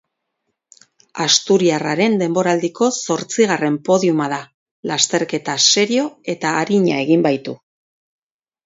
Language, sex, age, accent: Basque, female, 40-49, Erdialdekoa edo Nafarra (Gipuzkoa, Nafarroa)